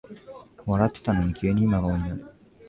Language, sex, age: Japanese, male, 19-29